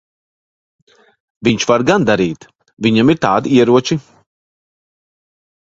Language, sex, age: Latvian, male, 30-39